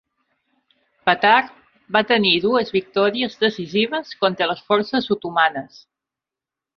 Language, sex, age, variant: Catalan, female, 40-49, Central